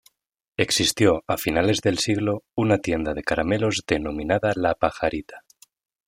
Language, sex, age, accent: Spanish, male, 19-29, España: Centro-Sur peninsular (Madrid, Toledo, Castilla-La Mancha)